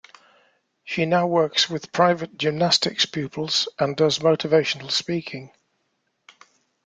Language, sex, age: English, male, 60-69